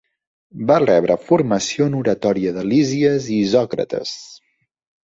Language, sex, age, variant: Catalan, male, 19-29, Central